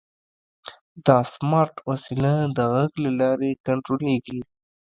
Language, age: Pashto, 19-29